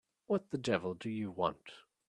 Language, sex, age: English, male, 19-29